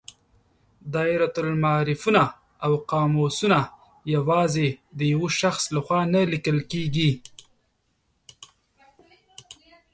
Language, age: Pashto, 19-29